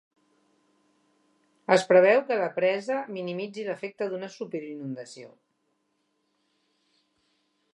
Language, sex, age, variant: Catalan, female, 60-69, Central